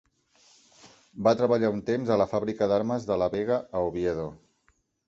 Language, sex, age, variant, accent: Catalan, male, 40-49, Central, gironí